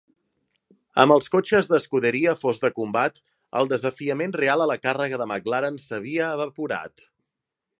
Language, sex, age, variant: Catalan, male, 30-39, Central